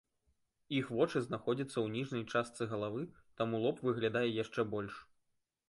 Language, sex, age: Belarusian, male, 19-29